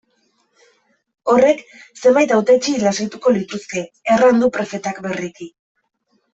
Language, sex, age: Basque, female, 30-39